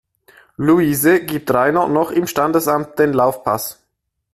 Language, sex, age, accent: German, male, 19-29, Schweizerdeutsch